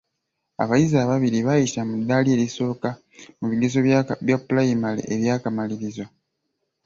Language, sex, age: Ganda, male, 19-29